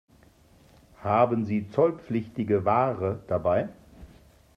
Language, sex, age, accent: German, male, 40-49, Deutschland Deutsch